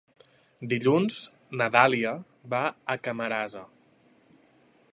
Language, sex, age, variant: Catalan, male, 19-29, Central